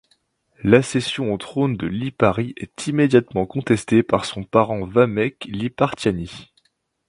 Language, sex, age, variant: French, male, 19-29, Français de métropole